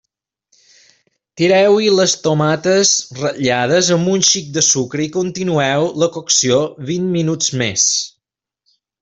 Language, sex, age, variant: Catalan, male, 30-39, Balear